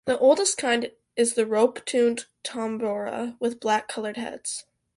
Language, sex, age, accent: English, female, under 19, United States English